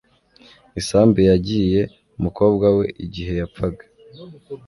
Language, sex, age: Kinyarwanda, male, 19-29